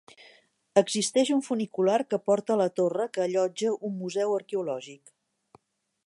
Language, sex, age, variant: Catalan, female, 60-69, Central